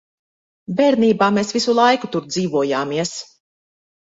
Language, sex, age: Latvian, female, 40-49